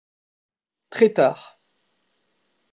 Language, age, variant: French, 19-29, Français de métropole